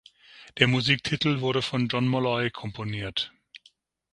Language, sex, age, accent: German, male, 50-59, Deutschland Deutsch; Süddeutsch